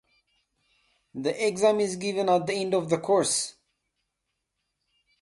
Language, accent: English, United States English